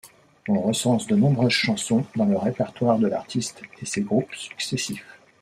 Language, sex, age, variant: French, male, 40-49, Français de métropole